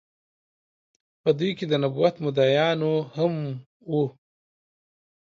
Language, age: Pashto, 40-49